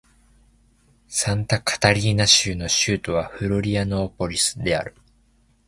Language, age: Japanese, 19-29